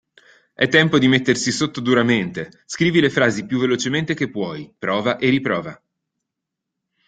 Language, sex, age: Italian, male, 19-29